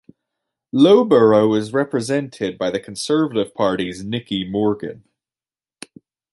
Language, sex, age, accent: English, male, 19-29, United States English